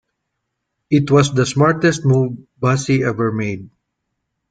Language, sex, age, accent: English, male, 40-49, Filipino